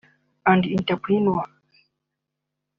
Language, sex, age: Kinyarwanda, male, 19-29